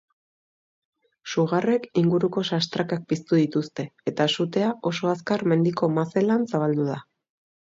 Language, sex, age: Basque, female, 30-39